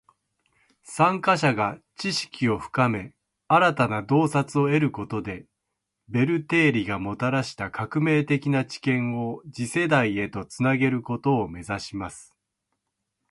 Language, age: Japanese, 50-59